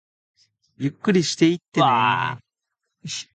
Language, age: Japanese, 19-29